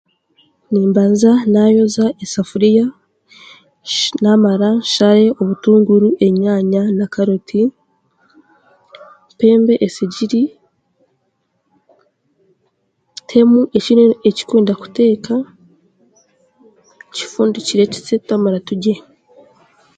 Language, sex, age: Chiga, female, 19-29